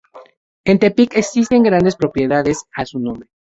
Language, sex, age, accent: Spanish, male, 19-29, México